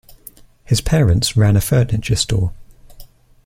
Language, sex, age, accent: English, male, 19-29, England English